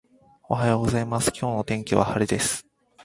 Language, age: Japanese, 19-29